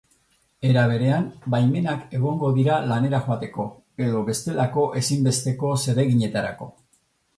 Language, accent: Basque, Mendebalekoa (Araba, Bizkaia, Gipuzkoako mendebaleko herri batzuk)